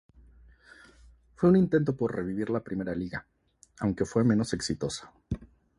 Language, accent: Spanish, México